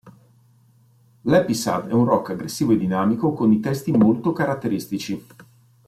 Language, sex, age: Italian, male, 40-49